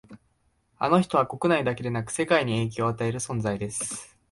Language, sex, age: Japanese, male, 19-29